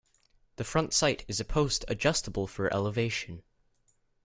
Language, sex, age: English, male, under 19